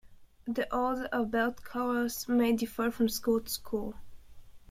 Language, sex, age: English, female, 19-29